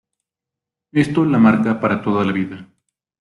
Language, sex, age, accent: Spanish, male, 30-39, México